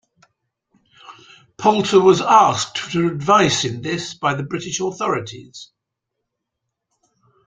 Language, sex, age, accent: English, male, 70-79, England English